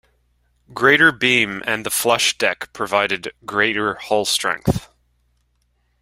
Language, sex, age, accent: English, male, 19-29, United States English